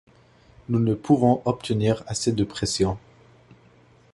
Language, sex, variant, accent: French, male, Français d'Amérique du Nord, Français du Canada